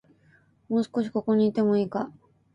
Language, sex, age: Japanese, female, 19-29